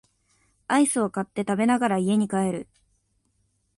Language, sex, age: Japanese, female, 19-29